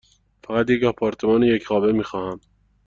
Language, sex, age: Persian, male, 19-29